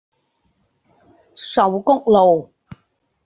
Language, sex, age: Cantonese, female, 70-79